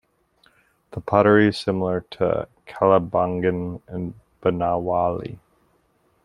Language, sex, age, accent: English, male, 30-39, United States English